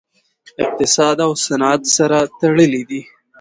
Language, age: Pashto, 30-39